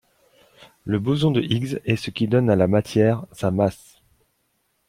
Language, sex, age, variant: French, male, 19-29, Français de métropole